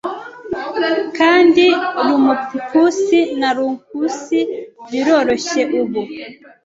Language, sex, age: Kinyarwanda, female, 19-29